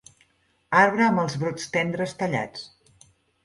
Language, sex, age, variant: Catalan, female, 40-49, Central